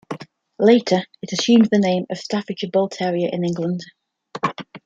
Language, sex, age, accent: English, female, 19-29, England English